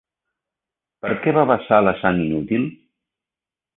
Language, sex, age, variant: Catalan, male, 60-69, Central